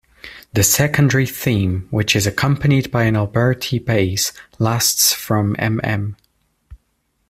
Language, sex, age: English, male, 19-29